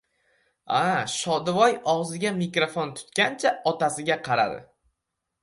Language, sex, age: Uzbek, male, 19-29